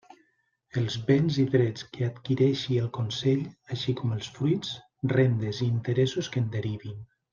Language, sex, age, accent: Catalan, male, 40-49, valencià